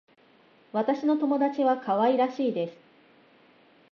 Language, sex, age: Japanese, female, 30-39